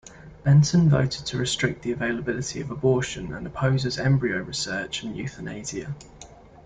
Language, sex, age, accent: English, male, 19-29, England English